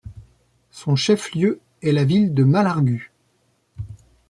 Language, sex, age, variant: French, male, 40-49, Français de métropole